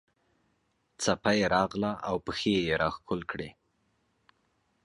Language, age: Pashto, 19-29